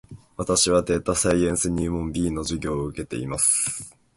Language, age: Japanese, 19-29